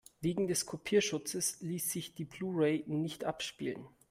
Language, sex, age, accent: German, male, 19-29, Deutschland Deutsch